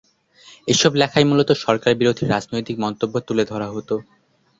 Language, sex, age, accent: Bengali, male, under 19, Bangladeshi